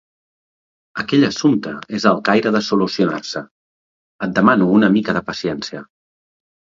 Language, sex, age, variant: Catalan, male, 40-49, Central